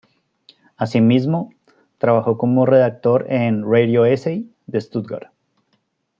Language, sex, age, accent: Spanish, male, 30-39, Andino-Pacífico: Colombia, Perú, Ecuador, oeste de Bolivia y Venezuela andina